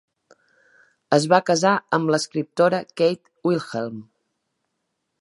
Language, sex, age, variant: Catalan, female, 40-49, Central